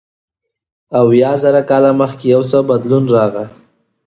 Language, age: Pashto, 19-29